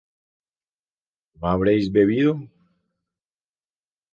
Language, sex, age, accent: Spanish, male, 40-49, Andino-Pacífico: Colombia, Perú, Ecuador, oeste de Bolivia y Venezuela andina